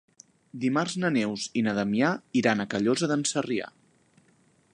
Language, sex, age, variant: Catalan, male, 19-29, Central